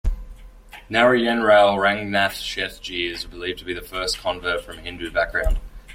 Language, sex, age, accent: English, male, 19-29, Australian English